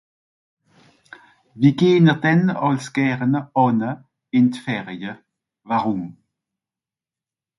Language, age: Swiss German, 40-49